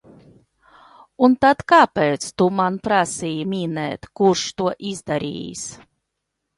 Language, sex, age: Latvian, female, 40-49